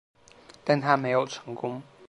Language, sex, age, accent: Chinese, male, under 19, 出生地：浙江省